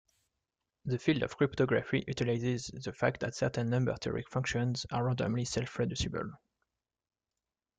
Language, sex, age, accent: English, male, 19-29, Irish English